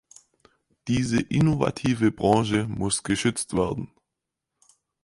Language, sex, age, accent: German, male, under 19, Deutschland Deutsch